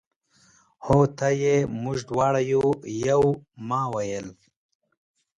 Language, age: Pashto, 19-29